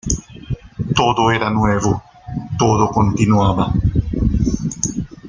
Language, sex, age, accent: Spanish, male, 40-49, Andino-Pacífico: Colombia, Perú, Ecuador, oeste de Bolivia y Venezuela andina